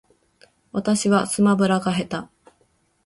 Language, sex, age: Japanese, female, 40-49